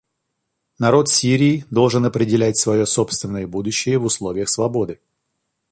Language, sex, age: Russian, male, 40-49